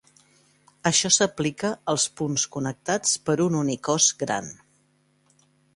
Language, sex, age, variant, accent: Catalan, female, 50-59, Central, central